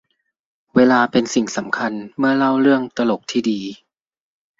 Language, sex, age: Thai, male, 19-29